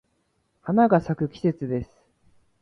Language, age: Japanese, 19-29